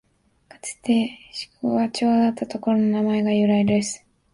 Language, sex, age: Japanese, female, 19-29